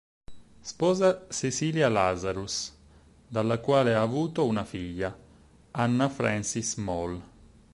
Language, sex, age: Italian, male, 19-29